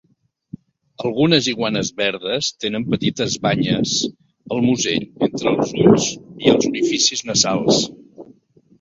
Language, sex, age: Catalan, male, 50-59